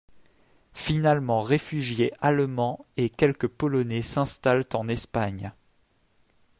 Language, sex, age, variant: French, male, 19-29, Français de métropole